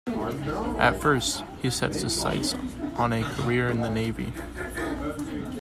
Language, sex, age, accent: English, male, under 19, United States English